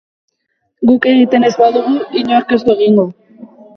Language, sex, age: Basque, female, 19-29